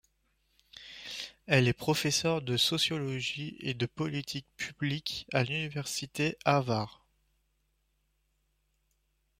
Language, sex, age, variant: French, male, 19-29, Français de métropole